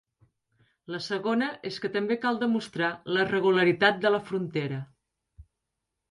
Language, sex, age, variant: Catalan, female, 40-49, Septentrional